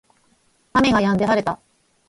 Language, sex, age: Japanese, female, 40-49